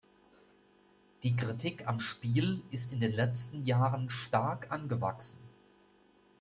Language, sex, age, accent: German, male, 50-59, Deutschland Deutsch